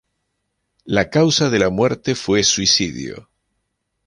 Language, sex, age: Spanish, male, 50-59